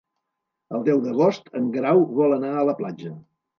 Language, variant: Catalan, Central